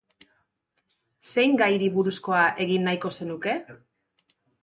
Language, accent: Basque, Erdialdekoa edo Nafarra (Gipuzkoa, Nafarroa)